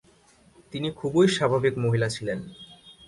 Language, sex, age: Bengali, male, 19-29